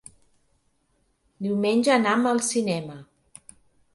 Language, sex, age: Catalan, female, 50-59